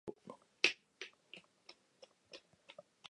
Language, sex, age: Japanese, male, 19-29